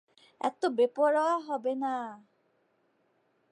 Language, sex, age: Bengali, male, 30-39